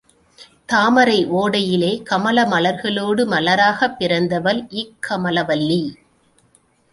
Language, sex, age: Tamil, female, 40-49